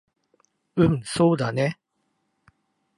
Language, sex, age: Japanese, male, 50-59